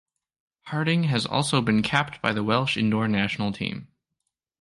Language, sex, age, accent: English, male, 19-29, Canadian English